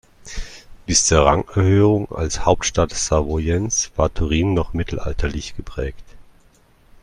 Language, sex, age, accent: German, male, 30-39, Deutschland Deutsch